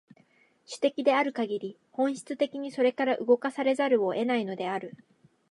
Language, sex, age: Japanese, female, 19-29